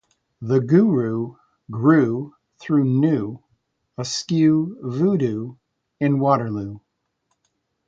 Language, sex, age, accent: English, male, 50-59, United States English